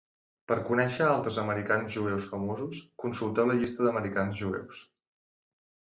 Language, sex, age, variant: Catalan, male, 19-29, Central